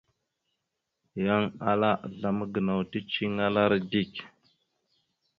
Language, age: Mada (Cameroon), 19-29